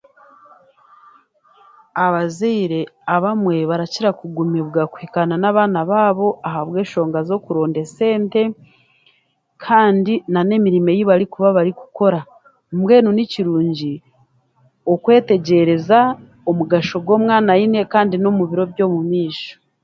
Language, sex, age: Chiga, female, 40-49